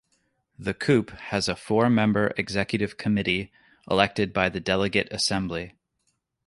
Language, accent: English, United States English